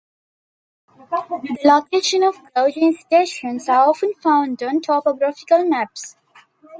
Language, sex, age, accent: English, female, 19-29, India and South Asia (India, Pakistan, Sri Lanka)